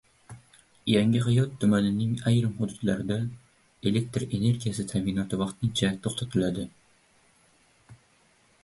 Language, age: Uzbek, 19-29